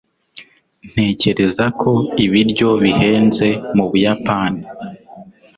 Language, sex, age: Kinyarwanda, male, 19-29